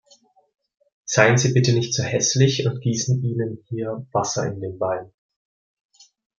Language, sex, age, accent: German, male, 19-29, Deutschland Deutsch